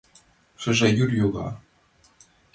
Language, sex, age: Mari, male, under 19